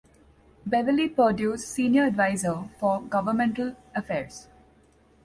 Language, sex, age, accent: English, female, 30-39, India and South Asia (India, Pakistan, Sri Lanka)